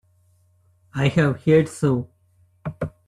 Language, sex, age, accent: English, male, 30-39, India and South Asia (India, Pakistan, Sri Lanka)